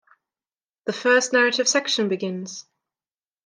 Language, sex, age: English, female, 19-29